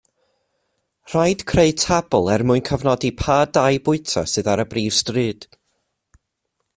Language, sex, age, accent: Welsh, male, 30-39, Y Deyrnas Unedig Cymraeg